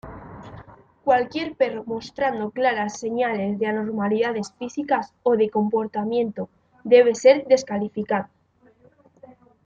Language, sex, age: Spanish, female, under 19